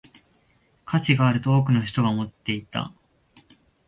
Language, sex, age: Japanese, male, 19-29